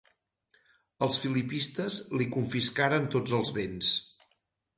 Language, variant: Catalan, Central